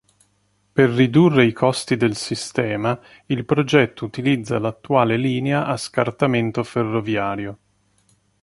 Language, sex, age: Italian, male, 30-39